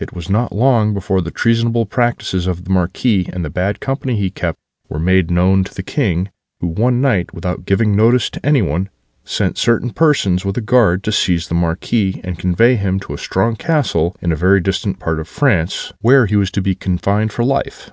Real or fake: real